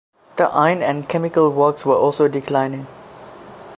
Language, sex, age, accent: English, male, under 19, Southern African (South Africa, Zimbabwe, Namibia)